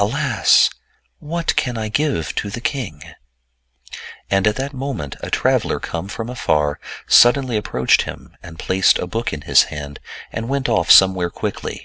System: none